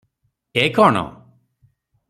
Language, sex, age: Odia, male, 30-39